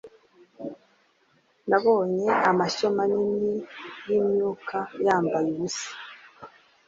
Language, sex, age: Kinyarwanda, female, 30-39